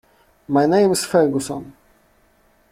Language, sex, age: English, male, 30-39